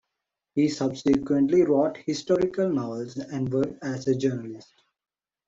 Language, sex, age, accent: English, male, 19-29, England English